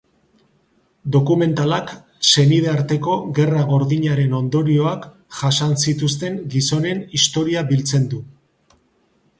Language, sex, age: Basque, male, 50-59